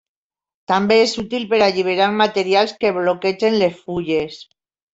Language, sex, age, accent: Catalan, female, 60-69, valencià